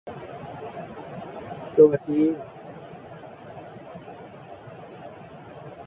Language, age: English, 40-49